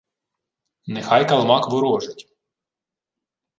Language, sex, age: Ukrainian, male, 30-39